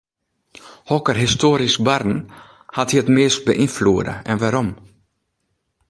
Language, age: Western Frisian, 40-49